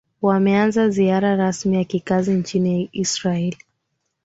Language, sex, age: Swahili, female, 19-29